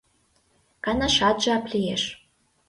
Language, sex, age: Mari, female, under 19